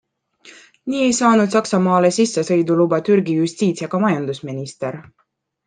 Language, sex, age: Estonian, female, 19-29